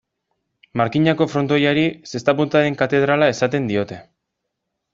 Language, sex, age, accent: Basque, male, 19-29, Erdialdekoa edo Nafarra (Gipuzkoa, Nafarroa)